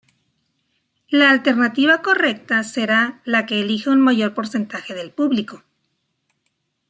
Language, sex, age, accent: Spanish, female, 40-49, México